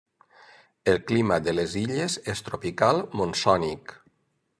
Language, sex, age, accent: Catalan, male, 50-59, valencià